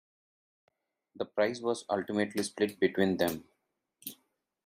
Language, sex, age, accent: English, male, 30-39, India and South Asia (India, Pakistan, Sri Lanka)